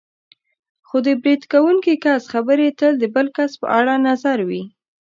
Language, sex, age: Pashto, female, under 19